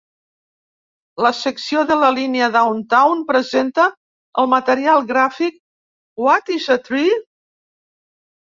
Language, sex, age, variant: Catalan, female, 70-79, Central